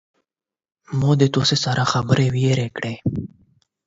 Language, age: Pashto, 19-29